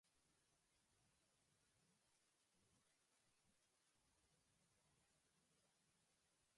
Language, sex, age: English, female, 19-29